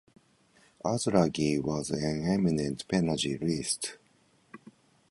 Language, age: English, 50-59